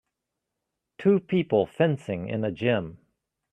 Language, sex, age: English, male, 50-59